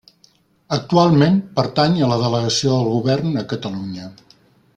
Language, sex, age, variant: Catalan, male, 60-69, Central